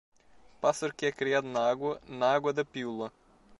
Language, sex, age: Portuguese, male, 19-29